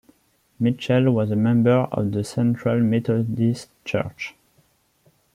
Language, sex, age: English, male, 19-29